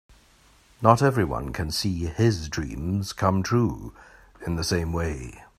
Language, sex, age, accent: English, male, 60-69, Scottish English